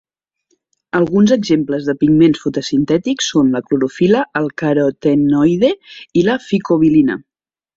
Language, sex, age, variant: Catalan, female, 40-49, Central